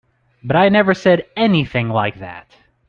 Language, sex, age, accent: English, male, 30-39, United States English